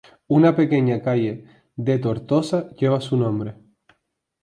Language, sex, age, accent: Spanish, male, 19-29, España: Sur peninsular (Andalucia, Extremadura, Murcia)